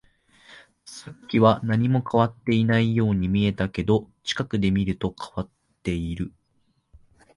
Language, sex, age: Japanese, male, 19-29